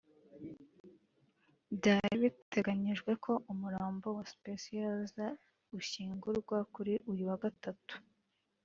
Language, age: Kinyarwanda, 19-29